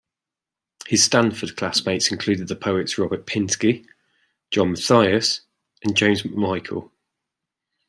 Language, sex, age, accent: English, male, 30-39, England English